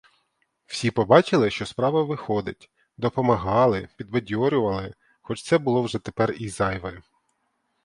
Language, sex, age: Ukrainian, male, 30-39